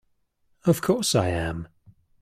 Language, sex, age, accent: English, male, 19-29, Australian English